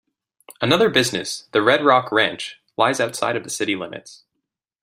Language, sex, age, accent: English, male, 19-29, Canadian English